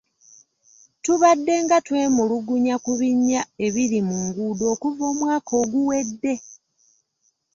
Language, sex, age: Ganda, female, 50-59